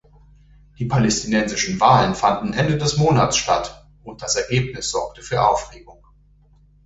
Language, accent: German, Deutschland Deutsch